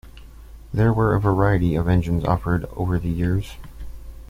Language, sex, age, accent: English, male, 30-39, United States English